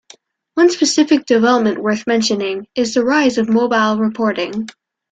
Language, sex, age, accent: English, female, under 19, United States English